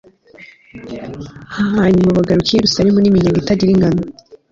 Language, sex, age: Kinyarwanda, female, 19-29